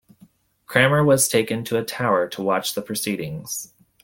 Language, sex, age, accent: English, male, 19-29, United States English